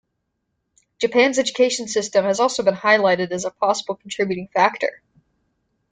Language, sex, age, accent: English, female, under 19, United States English